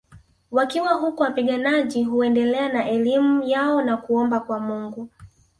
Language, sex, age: Swahili, female, 19-29